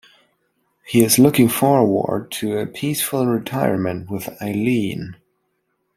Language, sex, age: English, male, under 19